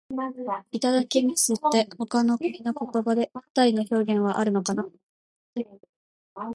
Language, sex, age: Japanese, female, 19-29